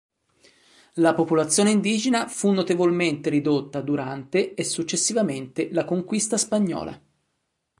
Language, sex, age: Italian, male, 40-49